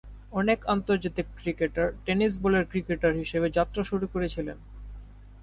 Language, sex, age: Bengali, male, under 19